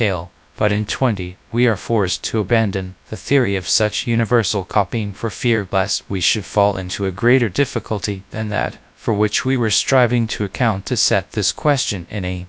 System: TTS, GradTTS